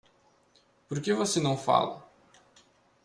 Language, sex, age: Portuguese, male, 19-29